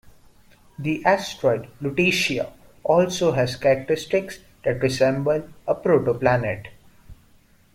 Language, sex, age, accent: English, male, under 19, India and South Asia (India, Pakistan, Sri Lanka)